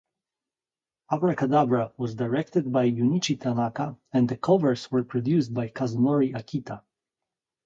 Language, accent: English, England English